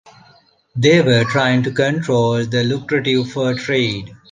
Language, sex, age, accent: English, male, 30-39, India and South Asia (India, Pakistan, Sri Lanka)